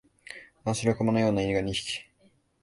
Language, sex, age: Japanese, male, 19-29